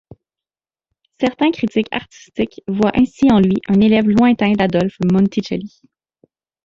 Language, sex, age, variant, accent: French, female, 30-39, Français d'Amérique du Nord, Français du Canada